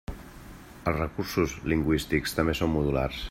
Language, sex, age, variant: Catalan, male, 40-49, Central